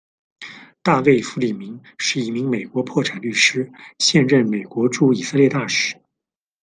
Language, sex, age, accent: Chinese, male, 30-39, 出生地：山东省